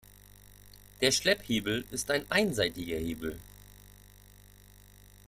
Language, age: German, 30-39